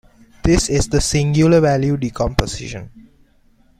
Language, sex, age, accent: English, male, 19-29, England English